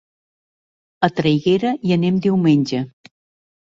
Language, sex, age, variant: Catalan, female, 60-69, Central